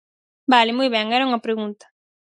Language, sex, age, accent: Galician, female, 19-29, Central (gheada)